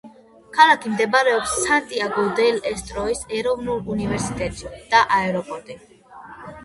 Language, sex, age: Georgian, female, under 19